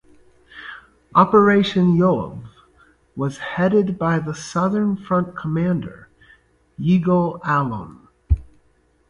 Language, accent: English, United States English